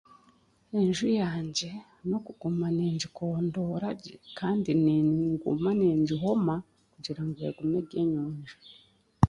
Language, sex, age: Chiga, female, 30-39